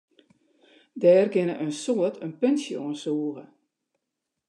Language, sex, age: Western Frisian, female, 60-69